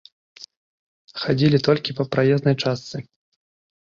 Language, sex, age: Belarusian, male, 19-29